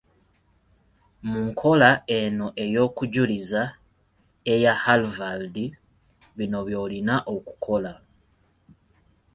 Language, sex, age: Ganda, male, 19-29